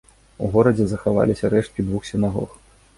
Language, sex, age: Belarusian, male, 30-39